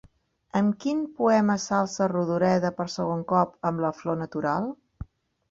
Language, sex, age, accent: Catalan, female, 50-59, Empordanès